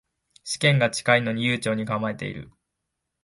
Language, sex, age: Japanese, male, 19-29